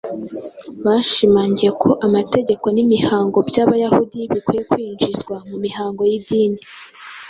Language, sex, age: Kinyarwanda, female, 19-29